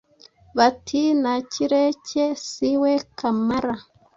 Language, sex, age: Kinyarwanda, female, 30-39